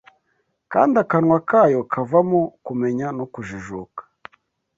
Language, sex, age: Kinyarwanda, male, 19-29